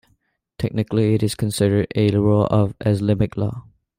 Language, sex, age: English, male, under 19